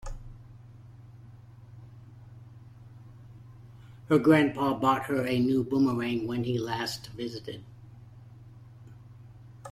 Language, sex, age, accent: English, male, 60-69, United States English